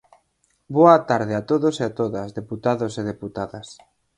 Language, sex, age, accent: Galician, male, 19-29, Central (gheada); Normativo (estándar)